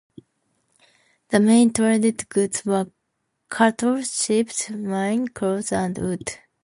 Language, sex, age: English, female, 19-29